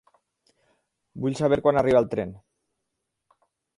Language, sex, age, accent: Catalan, male, 50-59, valencià